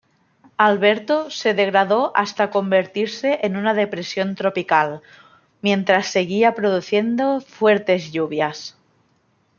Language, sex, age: Spanish, female, 19-29